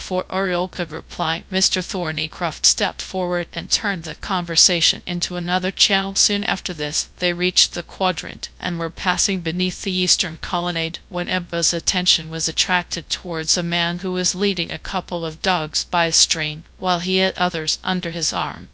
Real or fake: fake